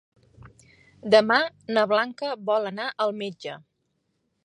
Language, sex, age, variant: Catalan, female, 40-49, Central